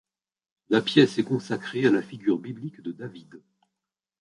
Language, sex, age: French, male, 60-69